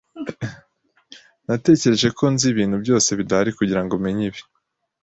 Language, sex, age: Kinyarwanda, male, 19-29